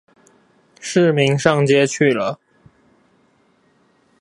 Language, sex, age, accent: Chinese, male, 19-29, 出生地：臺北市; 出生地：新北市